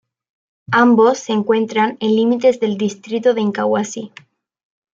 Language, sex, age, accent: Spanish, female, 19-29, España: Sur peninsular (Andalucia, Extremadura, Murcia)